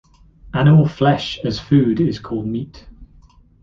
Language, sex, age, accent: English, male, 19-29, England English